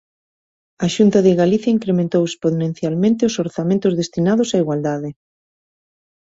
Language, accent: Galician, Normativo (estándar)